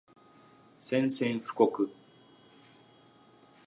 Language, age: Japanese, 40-49